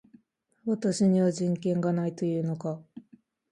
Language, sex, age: Japanese, female, under 19